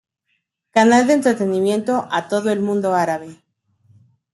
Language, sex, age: Spanish, female, 40-49